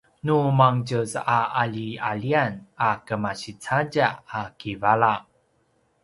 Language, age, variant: Paiwan, 30-39, pinayuanan a kinaikacedasan (東排灣語)